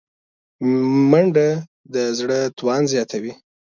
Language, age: Pashto, 19-29